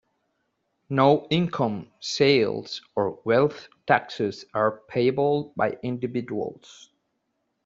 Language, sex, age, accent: English, male, 19-29, United States English